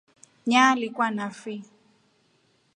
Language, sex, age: Rombo, female, 19-29